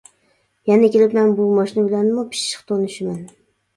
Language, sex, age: Uyghur, female, 30-39